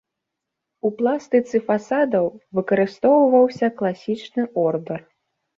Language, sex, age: Belarusian, female, 19-29